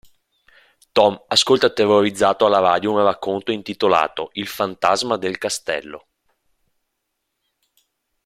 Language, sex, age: Italian, male, 30-39